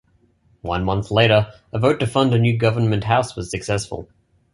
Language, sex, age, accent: English, male, 19-29, Australian English